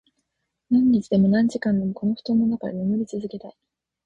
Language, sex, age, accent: Japanese, female, 19-29, 標準語